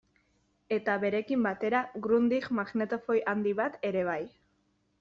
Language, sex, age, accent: Basque, female, 19-29, Mendebalekoa (Araba, Bizkaia, Gipuzkoako mendebaleko herri batzuk)